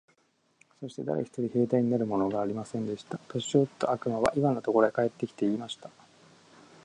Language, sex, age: Japanese, male, 40-49